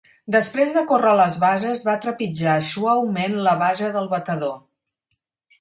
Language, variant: Catalan, Central